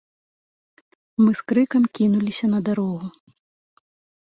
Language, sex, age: Belarusian, female, 30-39